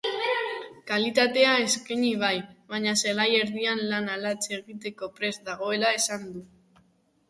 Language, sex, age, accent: Basque, female, 40-49, Mendebalekoa (Araba, Bizkaia, Gipuzkoako mendebaleko herri batzuk)